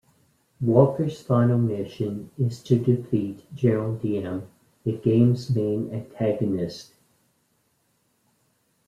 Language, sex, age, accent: English, male, 50-59, United States English